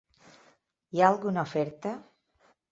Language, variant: Catalan, Balear